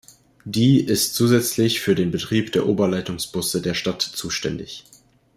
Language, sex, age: German, male, under 19